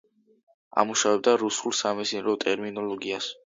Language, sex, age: Georgian, male, 19-29